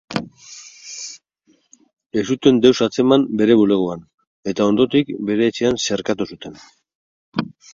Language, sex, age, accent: Basque, male, 60-69, Mendebalekoa (Araba, Bizkaia, Gipuzkoako mendebaleko herri batzuk)